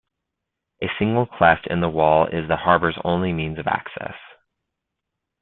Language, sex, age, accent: English, male, 30-39, United States English